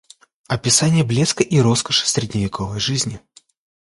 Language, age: Russian, 19-29